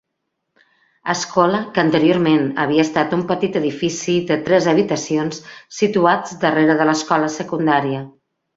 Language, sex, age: Catalan, female, 40-49